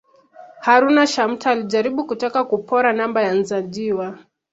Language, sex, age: Swahili, female, 19-29